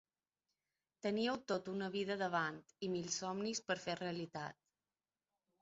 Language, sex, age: Catalan, female, 30-39